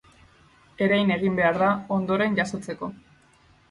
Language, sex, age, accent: Basque, female, 19-29, Mendebalekoa (Araba, Bizkaia, Gipuzkoako mendebaleko herri batzuk)